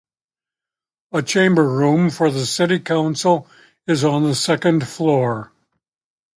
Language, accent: English, United States English